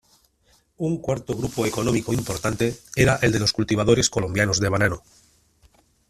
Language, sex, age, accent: Spanish, male, 50-59, España: Norte peninsular (Asturias, Castilla y León, Cantabria, País Vasco, Navarra, Aragón, La Rioja, Guadalajara, Cuenca)